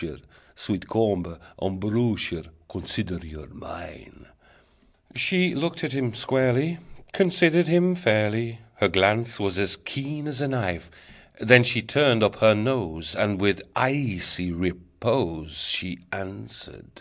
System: none